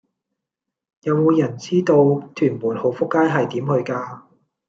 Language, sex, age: Cantonese, male, 40-49